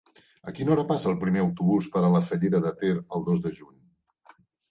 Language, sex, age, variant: Catalan, male, 60-69, Central